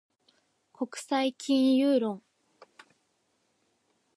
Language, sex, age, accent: Japanese, female, under 19, 標準語